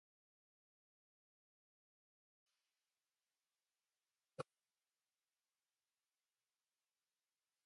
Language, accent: English, United States English